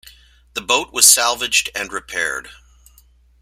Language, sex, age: English, male, 50-59